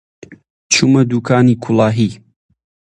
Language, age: Central Kurdish, 19-29